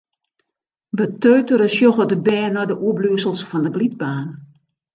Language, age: Western Frisian, 60-69